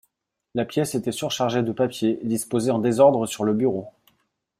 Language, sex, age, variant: French, male, 40-49, Français de métropole